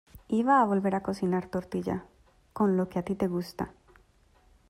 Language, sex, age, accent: Spanish, female, 30-39, Andino-Pacífico: Colombia, Perú, Ecuador, oeste de Bolivia y Venezuela andina